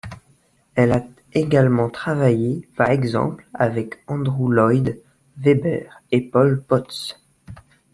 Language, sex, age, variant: French, male, under 19, Français de métropole